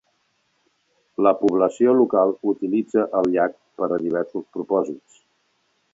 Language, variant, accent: Catalan, Central, central; Neutre